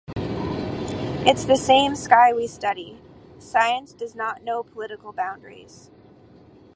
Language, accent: English, United States English